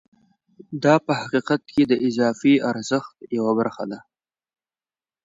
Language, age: Pashto, 19-29